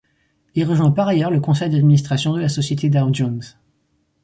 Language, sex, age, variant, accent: French, male, 19-29, Français de métropole, Français de l'est de la France